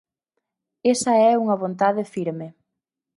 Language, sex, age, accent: Galician, female, 19-29, Central (gheada); Normativo (estándar)